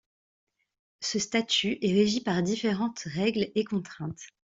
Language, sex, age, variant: French, female, 30-39, Français de métropole